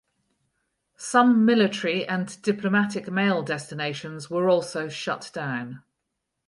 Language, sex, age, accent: English, female, 50-59, Welsh English